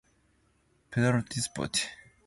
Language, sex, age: English, male, 19-29